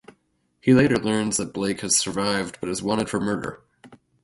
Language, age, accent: English, 30-39, United States English